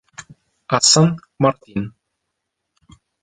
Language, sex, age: Italian, male, 19-29